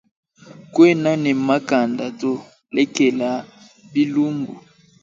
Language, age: Luba-Lulua, 19-29